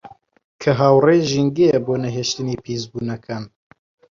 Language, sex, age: Central Kurdish, male, 19-29